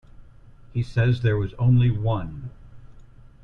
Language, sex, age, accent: English, male, 50-59, United States English